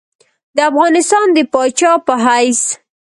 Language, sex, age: Pashto, female, 19-29